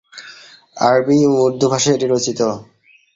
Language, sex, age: Bengali, male, 19-29